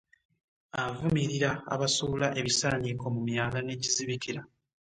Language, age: Ganda, 19-29